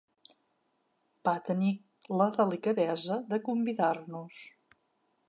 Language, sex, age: Catalan, female, 40-49